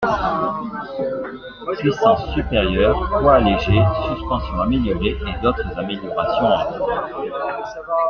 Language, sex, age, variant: French, male, 40-49, Français de métropole